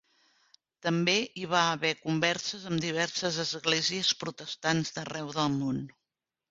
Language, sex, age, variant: Catalan, female, 50-59, Central